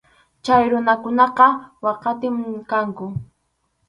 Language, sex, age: Arequipa-La Unión Quechua, female, under 19